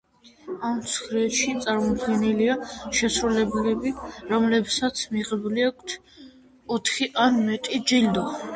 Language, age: Georgian, 19-29